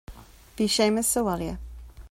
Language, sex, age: Irish, female, 40-49